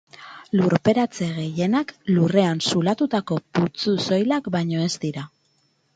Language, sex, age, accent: Basque, female, 30-39, Mendebalekoa (Araba, Bizkaia, Gipuzkoako mendebaleko herri batzuk)